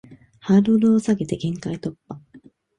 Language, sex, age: Japanese, female, 19-29